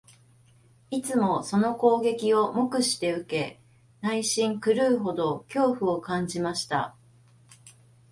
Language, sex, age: Japanese, female, 50-59